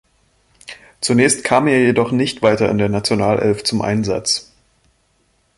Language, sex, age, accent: German, male, 30-39, Deutschland Deutsch